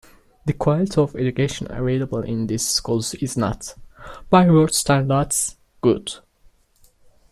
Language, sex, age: English, male, 19-29